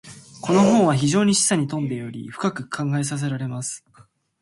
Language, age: Japanese, 19-29